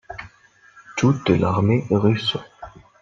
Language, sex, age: French, male, 19-29